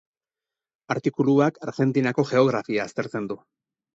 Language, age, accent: Basque, 40-49, Erdialdekoa edo Nafarra (Gipuzkoa, Nafarroa)